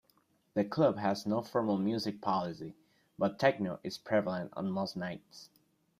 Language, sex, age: English, male, 19-29